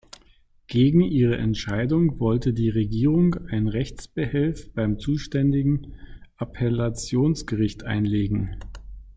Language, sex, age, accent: German, male, 50-59, Deutschland Deutsch